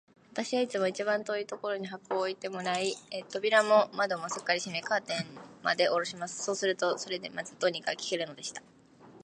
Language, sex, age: Japanese, female, 19-29